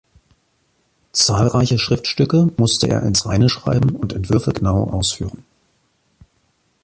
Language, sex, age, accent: German, male, 40-49, Deutschland Deutsch